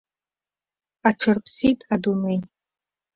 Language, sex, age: Abkhazian, female, 19-29